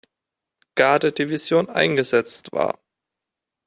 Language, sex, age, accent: German, male, 30-39, Deutschland Deutsch